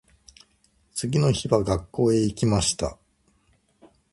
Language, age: Japanese, 50-59